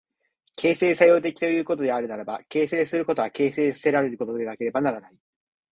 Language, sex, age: Japanese, male, 19-29